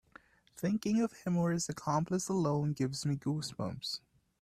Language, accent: English, West Indies and Bermuda (Bahamas, Bermuda, Jamaica, Trinidad)